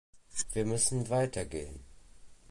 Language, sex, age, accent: German, male, under 19, Deutschland Deutsch